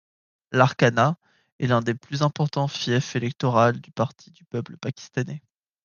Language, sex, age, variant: French, male, 19-29, Français de métropole